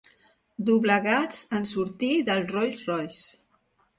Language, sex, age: Catalan, female, 60-69